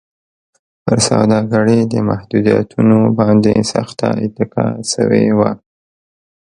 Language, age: Pashto, 19-29